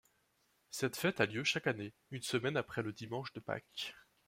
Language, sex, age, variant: French, male, 19-29, Français de métropole